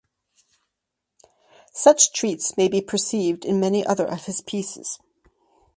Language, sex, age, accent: English, female, 60-69, United States English